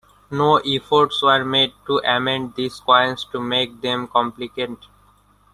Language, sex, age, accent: English, male, 19-29, India and South Asia (India, Pakistan, Sri Lanka)